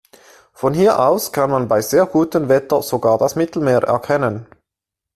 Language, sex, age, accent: German, male, 19-29, Schweizerdeutsch